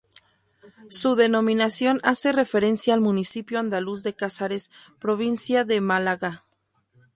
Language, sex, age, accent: Spanish, female, 30-39, México